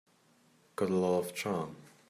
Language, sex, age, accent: English, male, under 19, England English